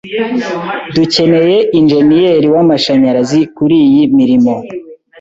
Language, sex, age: Kinyarwanda, male, 19-29